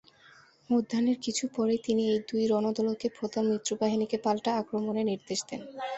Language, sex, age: Bengali, female, 19-29